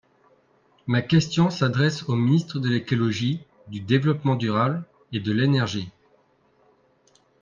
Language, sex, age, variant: French, male, 30-39, Français de métropole